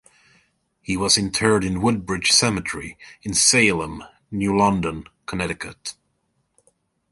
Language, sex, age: English, male, 40-49